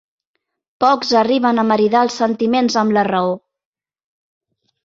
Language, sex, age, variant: Catalan, female, 40-49, Central